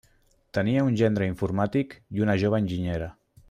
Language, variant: Catalan, Central